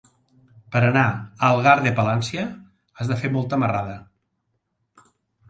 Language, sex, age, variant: Catalan, male, 60-69, Central